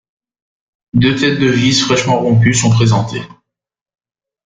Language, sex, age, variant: French, male, 19-29, Français de métropole